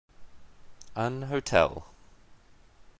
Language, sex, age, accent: English, male, 30-39, Australian English